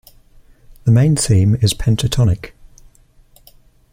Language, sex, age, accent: English, male, 19-29, England English